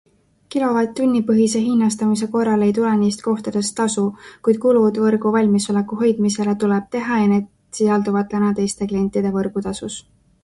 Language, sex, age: Estonian, female, 19-29